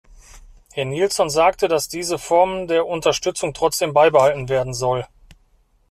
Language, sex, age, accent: German, male, 40-49, Deutschland Deutsch